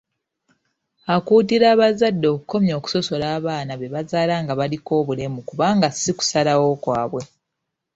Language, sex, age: Ganda, female, 30-39